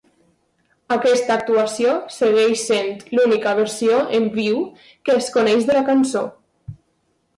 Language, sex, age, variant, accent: Catalan, female, 19-29, Valencià meridional, valencià